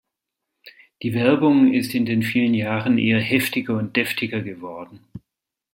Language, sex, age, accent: German, male, 50-59, Deutschland Deutsch